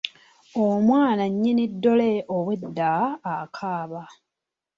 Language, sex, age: Ganda, female, 30-39